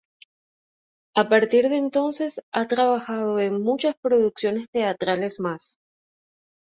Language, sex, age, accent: Spanish, female, 30-39, Caribe: Cuba, Venezuela, Puerto Rico, República Dominicana, Panamá, Colombia caribeña, México caribeño, Costa del golfo de México